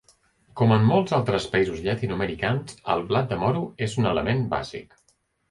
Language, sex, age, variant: Catalan, male, 40-49, Central